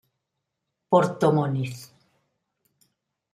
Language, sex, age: Spanish, female, 70-79